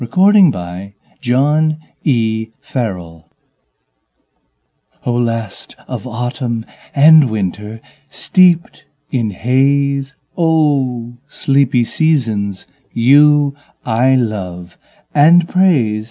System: none